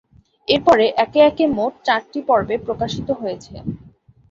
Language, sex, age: Bengali, female, under 19